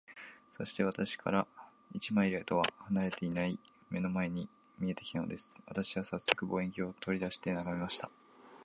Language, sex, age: Japanese, male, 19-29